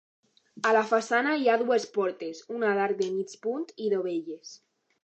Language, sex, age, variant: Catalan, female, under 19, Alacantí